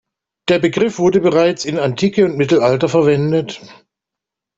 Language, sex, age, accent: German, male, 50-59, Deutschland Deutsch